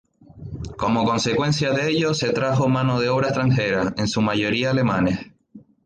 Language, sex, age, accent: Spanish, male, 19-29, España: Islas Canarias